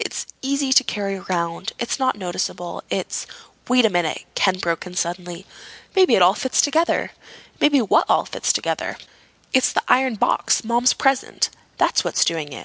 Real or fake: real